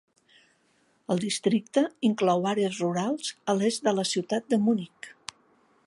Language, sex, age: Catalan, female, 50-59